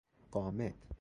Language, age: Persian, 19-29